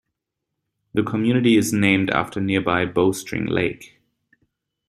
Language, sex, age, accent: English, male, 30-39, United States English